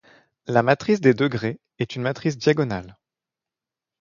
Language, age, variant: French, 19-29, Français de métropole